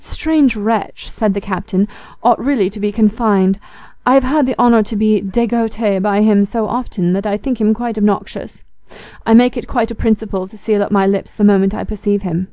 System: none